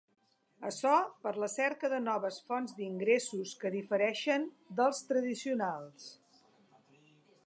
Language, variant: Catalan, Central